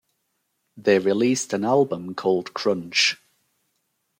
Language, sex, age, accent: English, male, 40-49, England English